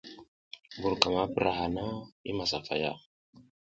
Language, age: South Giziga, 19-29